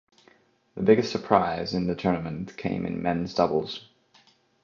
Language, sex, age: English, male, 19-29